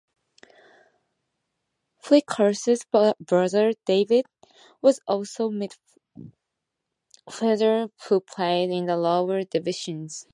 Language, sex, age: English, female, 19-29